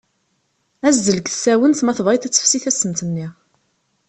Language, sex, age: Kabyle, female, 30-39